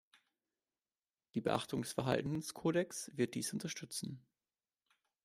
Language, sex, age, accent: German, male, 19-29, Deutschland Deutsch